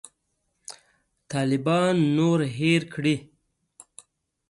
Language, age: Pashto, 30-39